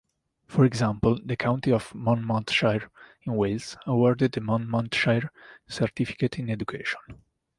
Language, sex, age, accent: English, male, 19-29, United States English